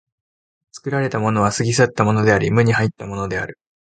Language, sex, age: Japanese, male, 19-29